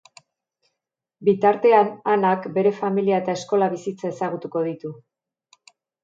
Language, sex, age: Basque, female, 40-49